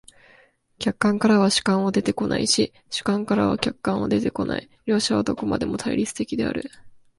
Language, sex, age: Japanese, female, 19-29